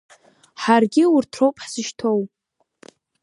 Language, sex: Abkhazian, female